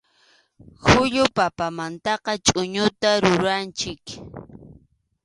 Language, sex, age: Arequipa-La Unión Quechua, female, 30-39